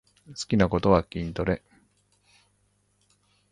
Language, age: Japanese, 50-59